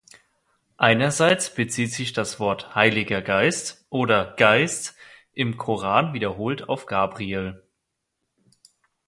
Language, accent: German, Deutschland Deutsch